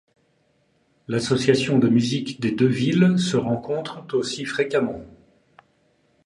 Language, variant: French, Français de métropole